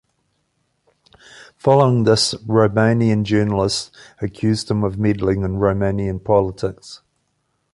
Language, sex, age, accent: English, male, 40-49, New Zealand English